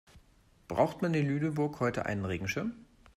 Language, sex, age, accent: German, male, 40-49, Deutschland Deutsch